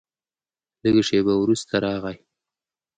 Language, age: Pashto, 19-29